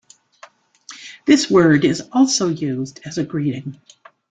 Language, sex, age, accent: English, female, 60-69, United States English